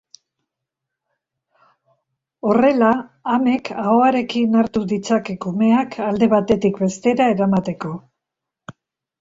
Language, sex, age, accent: Basque, female, 70-79, Mendebalekoa (Araba, Bizkaia, Gipuzkoako mendebaleko herri batzuk)